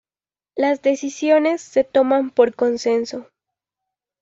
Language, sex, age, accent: Spanish, female, 19-29, México